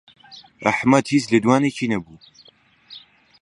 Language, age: Central Kurdish, 19-29